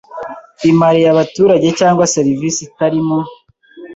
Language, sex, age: Kinyarwanda, male, 19-29